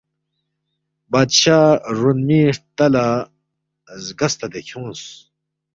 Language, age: Balti, 30-39